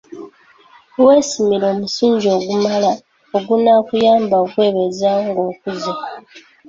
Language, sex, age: Ganda, female, 19-29